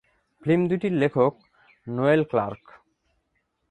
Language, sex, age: Bengali, male, 19-29